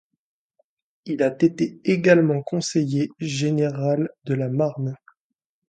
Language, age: French, 19-29